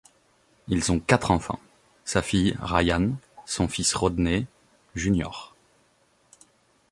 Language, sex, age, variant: French, male, 30-39, Français de métropole